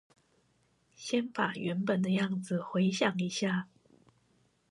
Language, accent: Chinese, 出生地：臺北市